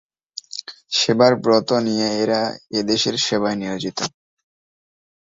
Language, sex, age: Bengali, male, 19-29